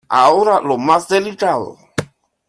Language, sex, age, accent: Spanish, male, 50-59, Caribe: Cuba, Venezuela, Puerto Rico, República Dominicana, Panamá, Colombia caribeña, México caribeño, Costa del golfo de México